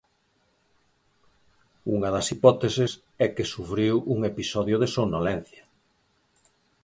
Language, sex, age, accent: Galician, male, 50-59, Oriental (común en zona oriental)